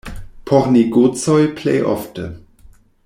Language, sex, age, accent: Esperanto, male, 40-49, Internacia